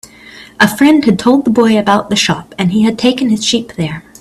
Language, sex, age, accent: English, female, 19-29, United States English